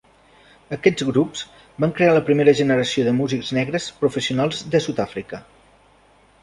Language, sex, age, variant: Catalan, male, 40-49, Central